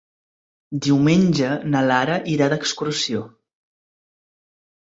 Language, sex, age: Catalan, male, 19-29